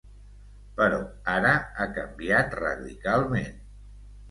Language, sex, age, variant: Catalan, male, 60-69, Central